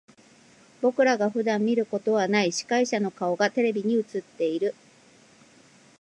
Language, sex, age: Japanese, female, 40-49